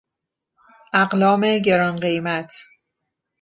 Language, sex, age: Persian, female, 30-39